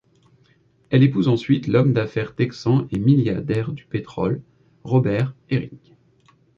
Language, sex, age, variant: French, male, 30-39, Français de métropole